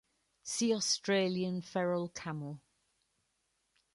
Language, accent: English, England English